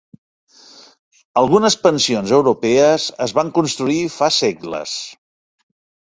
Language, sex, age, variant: Catalan, male, 60-69, Central